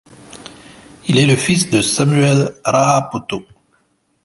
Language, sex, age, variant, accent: French, male, 50-59, Français d'Amérique du Nord, Français du Canada